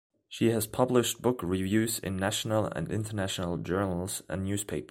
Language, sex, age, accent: English, male, 19-29, England English